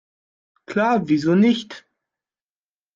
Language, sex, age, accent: German, male, 40-49, Deutschland Deutsch